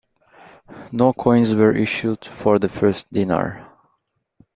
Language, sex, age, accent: English, male, 30-39, Singaporean English